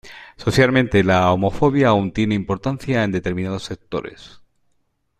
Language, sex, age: Spanish, male, 40-49